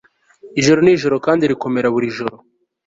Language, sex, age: Kinyarwanda, male, 19-29